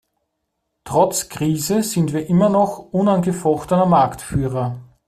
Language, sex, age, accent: German, male, 30-39, Österreichisches Deutsch